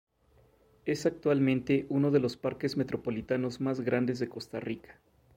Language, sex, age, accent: Spanish, male, 30-39, México